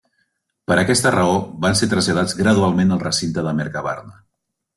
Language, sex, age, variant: Catalan, male, 40-49, Central